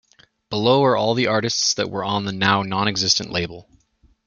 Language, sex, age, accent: English, male, 19-29, Canadian English